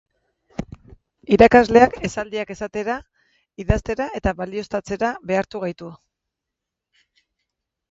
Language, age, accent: Basque, 50-59, Mendebalekoa (Araba, Bizkaia, Gipuzkoako mendebaleko herri batzuk)